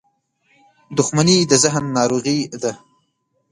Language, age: Pashto, under 19